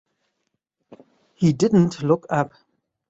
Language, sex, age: German, male, 30-39